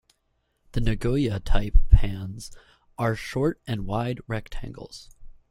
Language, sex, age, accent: English, male, 19-29, United States English